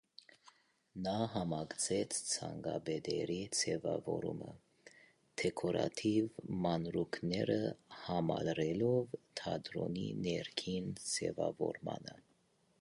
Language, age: Armenian, 30-39